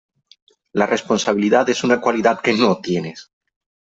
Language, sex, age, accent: Spanish, male, 19-29, España: Centro-Sur peninsular (Madrid, Toledo, Castilla-La Mancha)